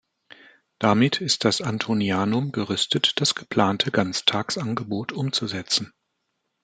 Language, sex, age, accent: German, male, 60-69, Deutschland Deutsch